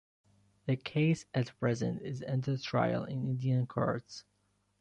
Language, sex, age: English, male, 19-29